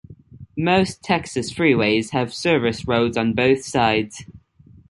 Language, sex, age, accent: English, male, under 19, United States English